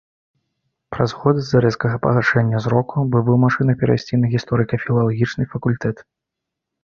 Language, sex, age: Belarusian, male, 30-39